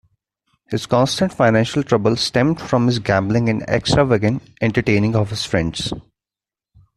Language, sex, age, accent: English, male, 19-29, India and South Asia (India, Pakistan, Sri Lanka)